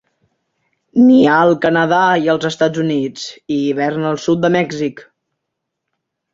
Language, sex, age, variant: Catalan, female, 40-49, Central